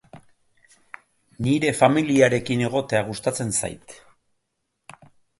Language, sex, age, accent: Basque, female, 19-29, Erdialdekoa edo Nafarra (Gipuzkoa, Nafarroa)